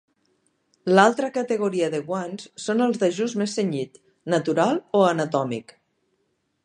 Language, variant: Catalan, Nord-Occidental